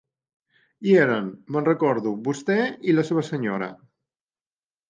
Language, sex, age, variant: Catalan, male, 50-59, Central